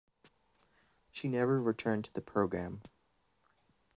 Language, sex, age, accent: English, male, 19-29, Canadian English